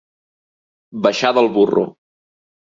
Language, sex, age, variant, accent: Catalan, male, 19-29, Central, tarragoní